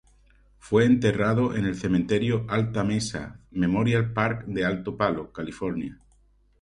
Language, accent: Spanish, España: Sur peninsular (Andalucia, Extremadura, Murcia)